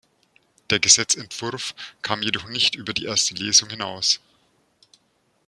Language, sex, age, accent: German, male, 40-49, Deutschland Deutsch